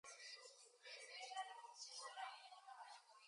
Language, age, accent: English, 19-29, United States English